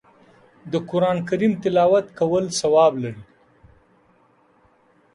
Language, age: Pashto, 50-59